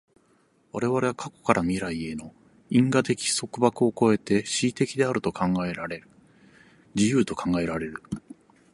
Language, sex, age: Japanese, male, 40-49